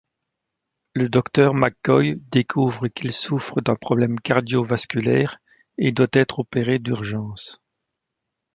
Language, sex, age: French, male, 40-49